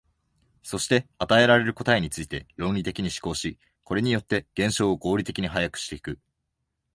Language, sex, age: Japanese, male, 19-29